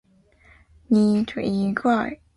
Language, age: Chinese, 19-29